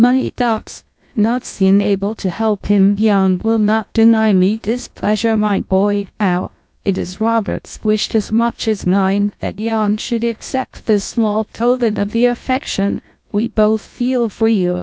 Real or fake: fake